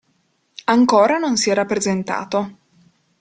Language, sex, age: Italian, female, 19-29